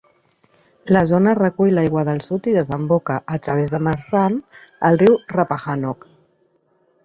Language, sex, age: Catalan, female, 40-49